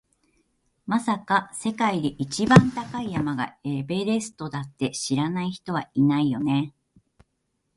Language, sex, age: Japanese, female, 50-59